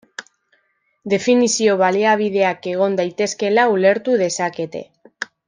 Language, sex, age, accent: Basque, female, 19-29, Mendebalekoa (Araba, Bizkaia, Gipuzkoako mendebaleko herri batzuk)